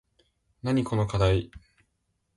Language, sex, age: Japanese, male, under 19